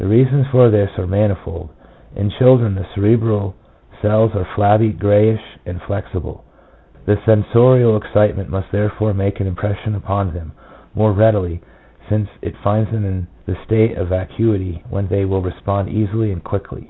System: none